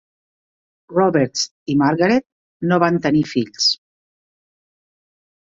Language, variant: Catalan, Central